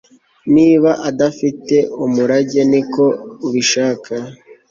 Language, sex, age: Kinyarwanda, male, 19-29